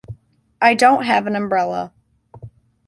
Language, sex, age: English, female, under 19